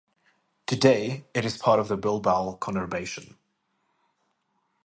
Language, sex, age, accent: English, male, 30-39, Southern African (South Africa, Zimbabwe, Namibia)